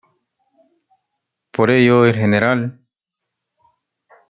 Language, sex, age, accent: Spanish, male, 19-29, América central